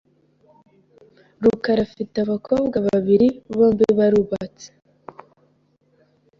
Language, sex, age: Kinyarwanda, female, 19-29